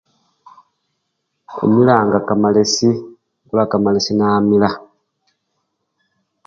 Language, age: Luyia, 50-59